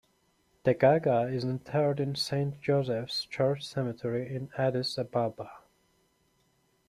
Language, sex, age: English, male, 19-29